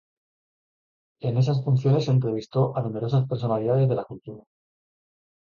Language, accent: Spanish, España: Centro-Sur peninsular (Madrid, Toledo, Castilla-La Mancha)